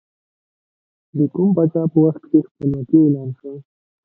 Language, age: Pashto, 19-29